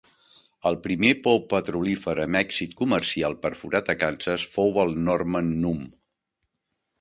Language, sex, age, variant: Catalan, male, 60-69, Central